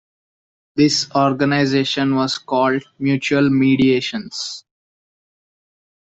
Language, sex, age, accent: English, male, 19-29, India and South Asia (India, Pakistan, Sri Lanka)